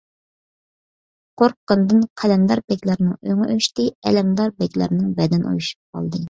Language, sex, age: Uyghur, female, 30-39